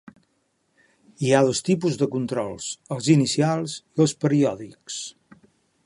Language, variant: Catalan, Central